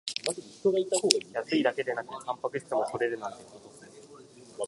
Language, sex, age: Japanese, male, 19-29